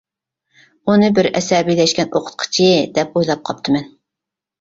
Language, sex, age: Uyghur, female, 19-29